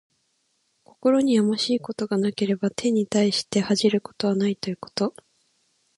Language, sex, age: Japanese, female, 19-29